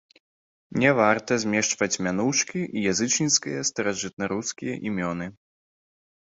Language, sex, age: Belarusian, male, 19-29